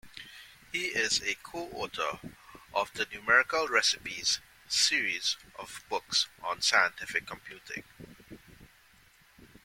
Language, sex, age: English, male, 40-49